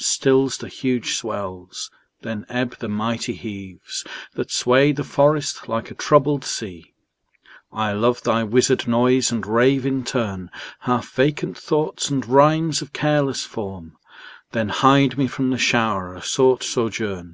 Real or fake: real